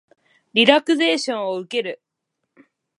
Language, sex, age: Japanese, female, 19-29